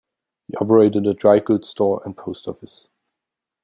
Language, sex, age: English, male, 19-29